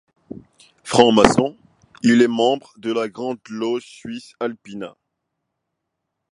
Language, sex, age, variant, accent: French, male, 19-29, Français d'Afrique subsaharienne et des îles africaines, Français du Cameroun